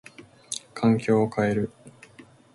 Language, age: Japanese, 19-29